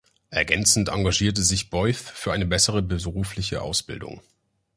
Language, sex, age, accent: German, male, 19-29, Deutschland Deutsch